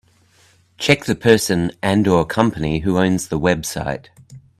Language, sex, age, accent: English, male, under 19, Canadian English